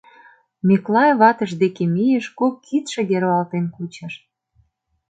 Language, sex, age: Mari, female, 30-39